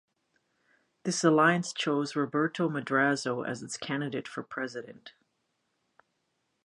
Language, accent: English, Canadian English